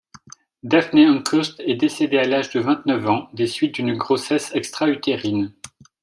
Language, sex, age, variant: French, male, 40-49, Français de métropole